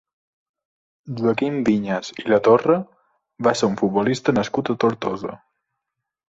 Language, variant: Catalan, Balear